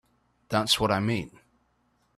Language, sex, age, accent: English, male, 19-29, England English